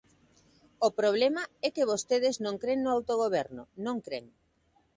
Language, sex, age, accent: Galician, female, 30-39, Normativo (estándar)